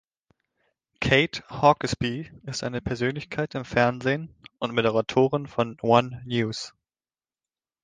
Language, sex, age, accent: German, male, 19-29, Deutschland Deutsch